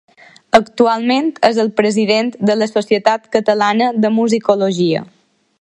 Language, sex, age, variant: Catalan, female, under 19, Balear